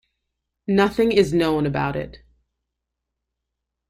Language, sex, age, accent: English, female, 30-39, United States English